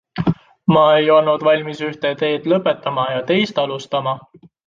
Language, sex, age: Estonian, male, 19-29